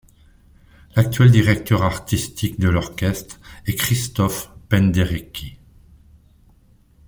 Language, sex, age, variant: French, male, 60-69, Français de métropole